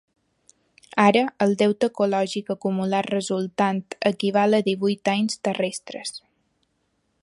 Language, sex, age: Catalan, female, 19-29